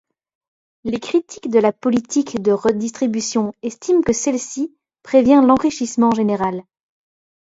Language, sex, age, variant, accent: French, female, 19-29, Français d'Europe, Français de Belgique